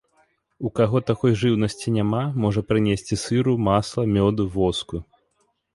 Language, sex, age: Belarusian, male, 19-29